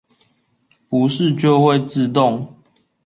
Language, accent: Chinese, 出生地：臺中市